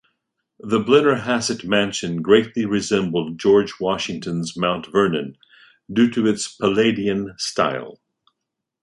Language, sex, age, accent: English, male, 60-69, United States English